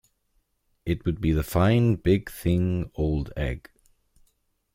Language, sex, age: English, male, 19-29